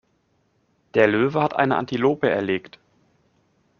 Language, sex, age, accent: German, male, 30-39, Deutschland Deutsch